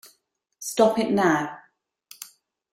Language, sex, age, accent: English, female, 40-49, England English